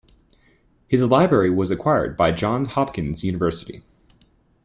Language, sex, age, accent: English, male, 19-29, United States English